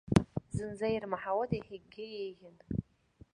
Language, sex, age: Abkhazian, female, under 19